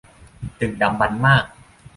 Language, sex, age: Thai, male, 19-29